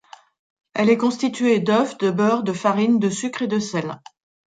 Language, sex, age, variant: French, female, 40-49, Français de métropole